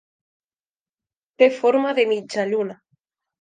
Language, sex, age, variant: Catalan, female, 19-29, Nord-Occidental